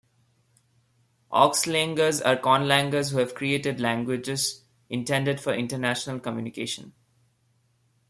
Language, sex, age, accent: English, male, 19-29, India and South Asia (India, Pakistan, Sri Lanka)